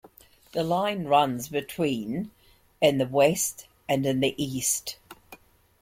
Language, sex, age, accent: English, female, 60-69, Scottish English